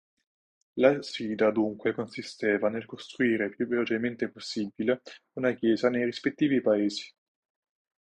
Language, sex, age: Italian, male, 19-29